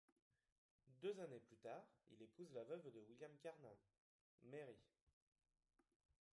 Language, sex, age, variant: French, male, 19-29, Français de métropole